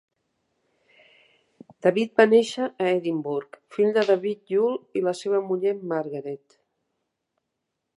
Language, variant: Catalan, Central